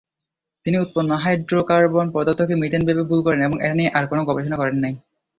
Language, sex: Bengali, male